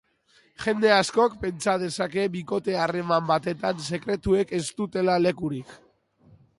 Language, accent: Basque, Mendebalekoa (Araba, Bizkaia, Gipuzkoako mendebaleko herri batzuk)